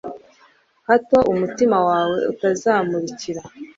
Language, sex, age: Kinyarwanda, female, 30-39